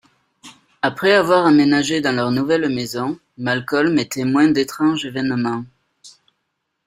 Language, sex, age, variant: French, male, 30-39, Français de métropole